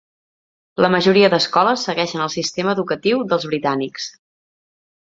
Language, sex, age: Catalan, female, 30-39